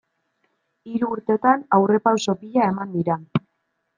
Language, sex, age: Basque, male, 19-29